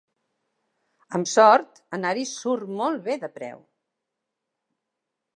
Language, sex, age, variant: Catalan, female, 60-69, Central